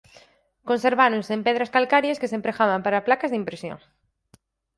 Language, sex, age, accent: Galician, female, 19-29, Atlántico (seseo e gheada)